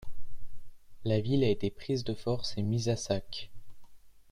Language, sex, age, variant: French, male, under 19, Français de métropole